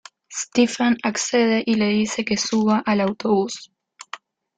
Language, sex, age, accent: Spanish, female, 19-29, Rioplatense: Argentina, Uruguay, este de Bolivia, Paraguay